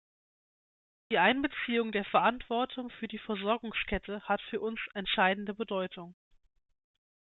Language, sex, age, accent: German, female, 19-29, Deutschland Deutsch